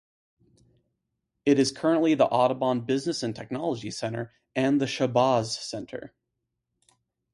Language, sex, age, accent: English, male, 19-29, United States English